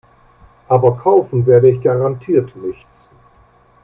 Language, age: German, 60-69